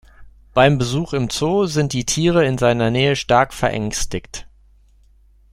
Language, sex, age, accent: German, male, 40-49, Deutschland Deutsch